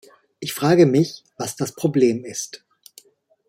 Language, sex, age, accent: German, male, 40-49, Deutschland Deutsch